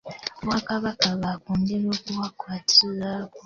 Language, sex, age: Ganda, female, 19-29